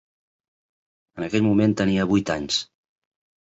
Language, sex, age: Catalan, male, 40-49